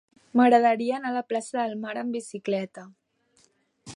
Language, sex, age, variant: Catalan, female, 19-29, Central